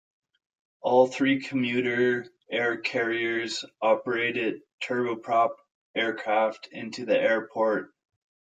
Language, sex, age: English, male, 30-39